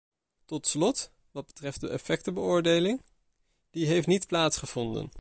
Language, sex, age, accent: Dutch, male, 19-29, Nederlands Nederlands